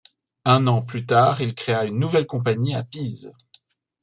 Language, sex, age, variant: French, male, 30-39, Français de métropole